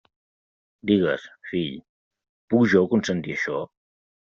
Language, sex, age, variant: Catalan, male, 30-39, Central